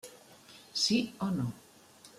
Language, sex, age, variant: Catalan, female, 50-59, Central